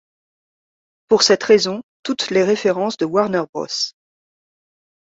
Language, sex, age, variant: French, female, 40-49, Français de métropole